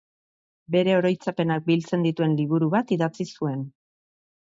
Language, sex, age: Basque, female, 40-49